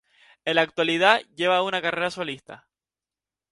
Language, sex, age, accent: Spanish, male, 19-29, España: Islas Canarias